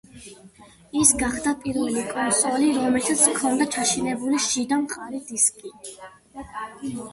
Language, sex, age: Georgian, female, under 19